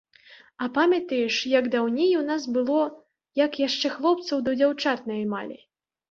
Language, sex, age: Belarusian, female, 19-29